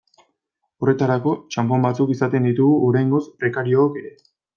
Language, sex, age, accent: Basque, male, 19-29, Erdialdekoa edo Nafarra (Gipuzkoa, Nafarroa)